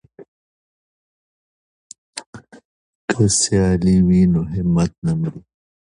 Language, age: Pashto, 40-49